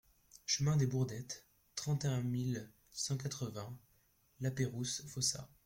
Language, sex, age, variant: French, male, under 19, Français de métropole